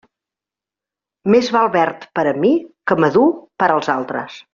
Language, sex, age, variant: Catalan, female, 50-59, Central